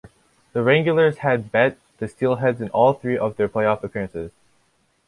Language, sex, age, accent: English, male, under 19, United States English